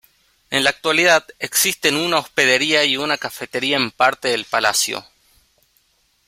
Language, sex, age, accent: Spanish, male, 19-29, Rioplatense: Argentina, Uruguay, este de Bolivia, Paraguay